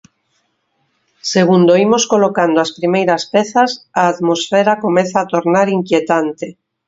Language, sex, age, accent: Galician, female, 50-59, Oriental (común en zona oriental)